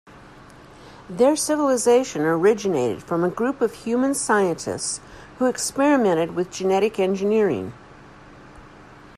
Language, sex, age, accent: English, female, 60-69, United States English